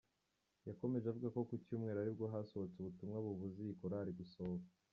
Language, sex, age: Kinyarwanda, male, 19-29